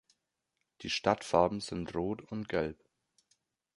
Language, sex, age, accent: German, male, 19-29, Deutschland Deutsch